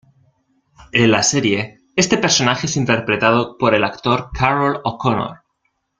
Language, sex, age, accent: Spanish, male, 19-29, España: Centro-Sur peninsular (Madrid, Toledo, Castilla-La Mancha)